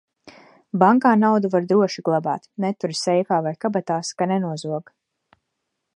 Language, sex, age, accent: Latvian, female, 30-39, bez akcenta